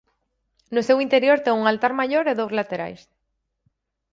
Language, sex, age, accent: Galician, female, 19-29, Atlántico (seseo e gheada)